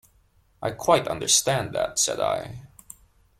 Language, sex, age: English, male, 19-29